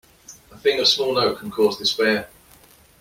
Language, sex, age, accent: English, male, 40-49, England English